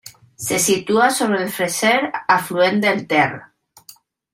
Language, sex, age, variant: Catalan, female, 30-39, Central